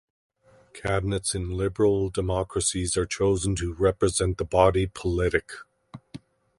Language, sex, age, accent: English, male, 50-59, Canadian English